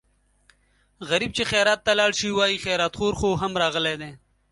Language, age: Pashto, 19-29